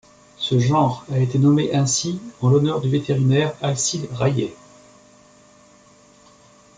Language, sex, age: French, male, 50-59